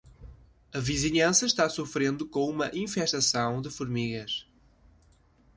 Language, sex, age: Portuguese, male, 19-29